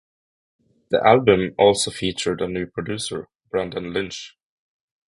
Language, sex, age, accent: English, male, 19-29, United States English; England English